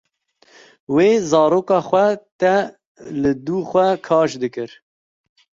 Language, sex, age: Kurdish, male, 30-39